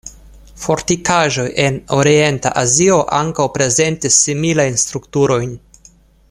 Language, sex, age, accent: Esperanto, male, 19-29, Internacia